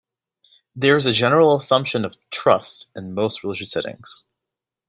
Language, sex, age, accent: English, male, under 19, United States English